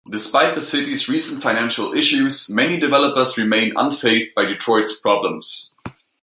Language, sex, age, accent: English, male, 19-29, United States English